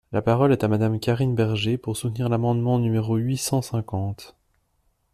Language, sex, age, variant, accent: French, male, 19-29, Français d'Europe, Français de Suisse